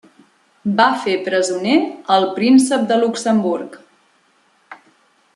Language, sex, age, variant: Catalan, female, 30-39, Central